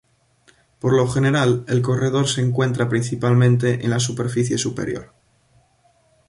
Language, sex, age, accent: Spanish, male, 19-29, España: Norte peninsular (Asturias, Castilla y León, Cantabria, País Vasco, Navarra, Aragón, La Rioja, Guadalajara, Cuenca)